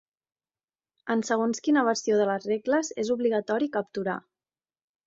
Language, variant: Catalan, Central